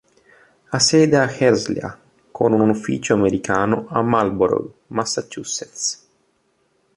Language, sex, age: Italian, male, 19-29